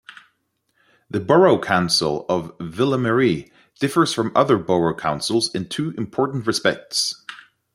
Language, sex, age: English, male, 30-39